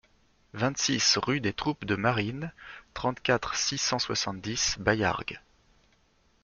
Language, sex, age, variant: French, male, 40-49, Français de métropole